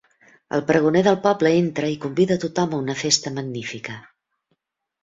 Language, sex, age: Catalan, female, 60-69